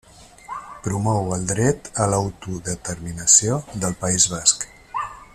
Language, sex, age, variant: Catalan, male, 50-59, Central